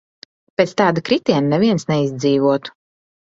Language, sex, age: Latvian, female, 19-29